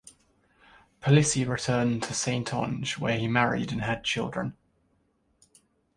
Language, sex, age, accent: English, male, 19-29, England English